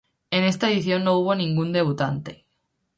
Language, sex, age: Spanish, female, 19-29